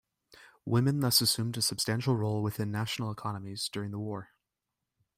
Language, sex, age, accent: English, male, 19-29, United States English